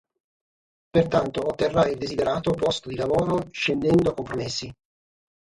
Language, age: Italian, 40-49